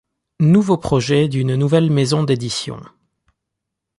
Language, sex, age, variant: French, male, 19-29, Français de métropole